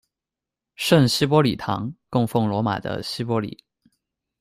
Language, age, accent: Chinese, 19-29, 出生地：四川省